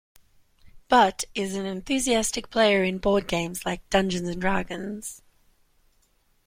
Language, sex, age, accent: English, female, 40-49, Australian English